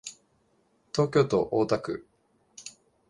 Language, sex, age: Japanese, male, 19-29